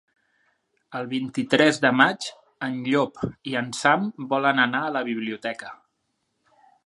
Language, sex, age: Catalan, male, 40-49